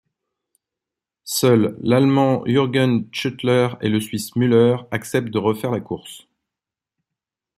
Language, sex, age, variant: French, male, 40-49, Français de métropole